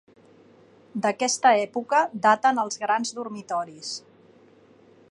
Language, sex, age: Catalan, female, 40-49